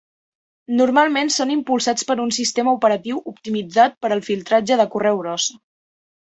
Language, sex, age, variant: Catalan, female, under 19, Central